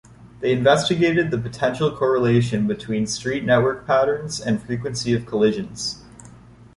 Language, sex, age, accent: English, male, 19-29, Canadian English